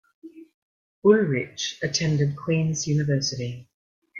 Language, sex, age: English, female, 50-59